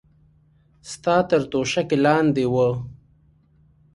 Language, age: Pashto, 19-29